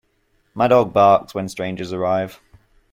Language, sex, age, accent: English, male, 19-29, England English